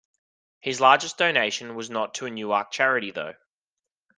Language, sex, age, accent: English, male, 19-29, Australian English